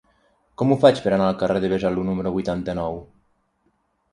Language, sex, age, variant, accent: Catalan, male, 30-39, Nord-Occidental, nord-occidental; Lleidatà